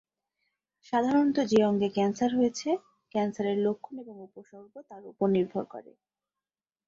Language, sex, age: Bengali, female, 19-29